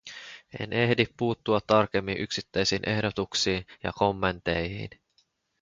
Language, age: Finnish, 19-29